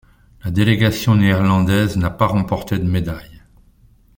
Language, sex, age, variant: French, male, 60-69, Français de métropole